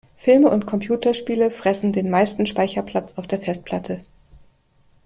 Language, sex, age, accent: German, female, 50-59, Deutschland Deutsch